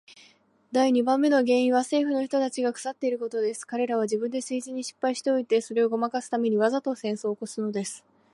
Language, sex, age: Japanese, female, 19-29